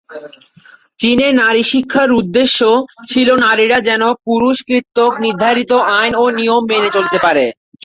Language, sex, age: Bengali, male, 19-29